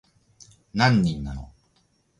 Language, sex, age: Japanese, male, 40-49